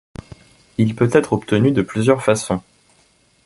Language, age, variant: French, 19-29, Français de métropole